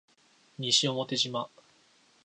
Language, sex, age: Japanese, male, 19-29